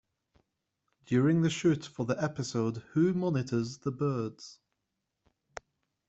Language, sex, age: English, male, 30-39